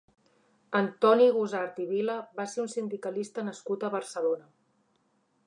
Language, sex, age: Catalan, female, 30-39